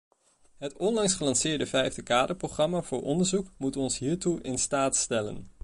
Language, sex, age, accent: Dutch, male, 19-29, Nederlands Nederlands